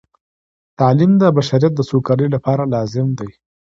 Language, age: Pashto, 19-29